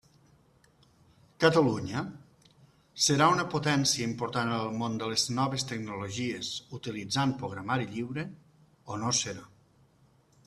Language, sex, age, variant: Catalan, male, 40-49, Nord-Occidental